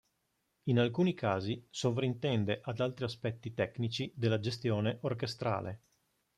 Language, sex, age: Italian, male, 50-59